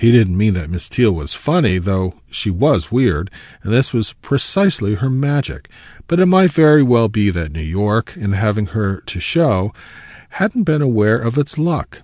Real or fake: real